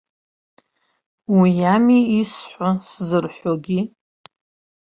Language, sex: Abkhazian, female